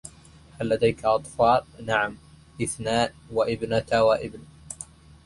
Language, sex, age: Arabic, male, 19-29